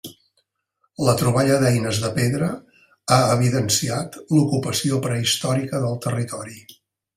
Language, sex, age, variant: Catalan, male, 60-69, Central